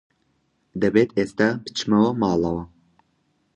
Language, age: Central Kurdish, 19-29